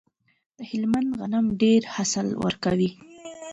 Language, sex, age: Pashto, female, 19-29